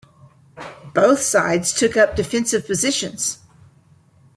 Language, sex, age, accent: English, female, 60-69, United States English